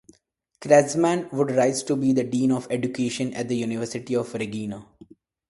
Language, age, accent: English, 19-29, India and South Asia (India, Pakistan, Sri Lanka)